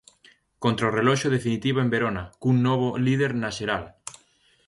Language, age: Galician, 19-29